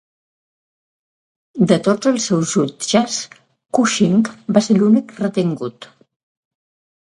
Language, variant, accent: Catalan, Central, central